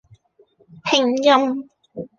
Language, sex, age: Cantonese, female, 30-39